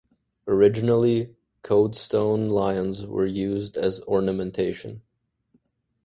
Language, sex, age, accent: English, male, 19-29, Canadian English